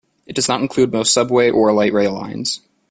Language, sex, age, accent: English, male, under 19, United States English